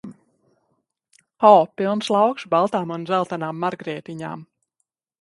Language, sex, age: Latvian, female, 30-39